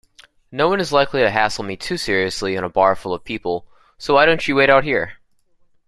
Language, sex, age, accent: English, male, 19-29, United States English